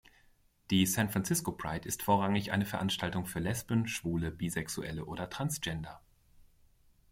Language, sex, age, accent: German, male, 40-49, Deutschland Deutsch